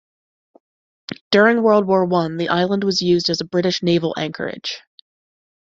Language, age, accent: English, 30-39, United States English